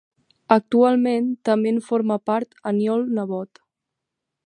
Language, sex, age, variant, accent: Catalan, female, 19-29, Central, central; nord-occidental; septentrional